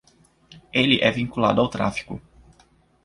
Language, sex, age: Portuguese, male, 19-29